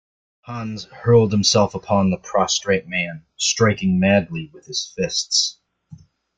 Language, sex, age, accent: English, male, 19-29, United States English